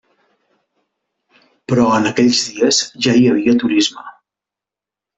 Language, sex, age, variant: Catalan, male, 50-59, Central